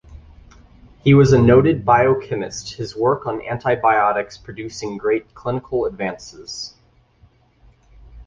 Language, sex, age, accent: English, male, 19-29, United States English